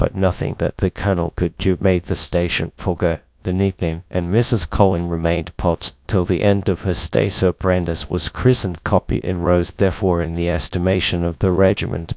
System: TTS, GradTTS